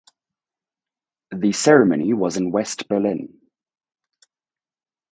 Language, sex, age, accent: English, male, 30-39, United States English